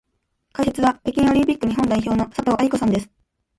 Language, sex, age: Japanese, female, 19-29